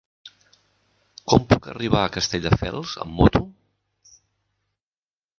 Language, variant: Catalan, Central